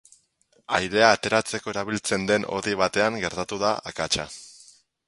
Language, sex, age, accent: Basque, male, 19-29, Mendebalekoa (Araba, Bizkaia, Gipuzkoako mendebaleko herri batzuk)